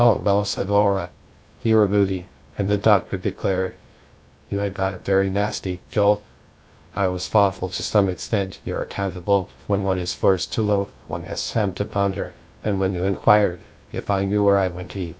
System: TTS, GlowTTS